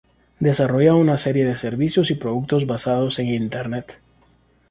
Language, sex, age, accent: Spanish, male, 30-39, América central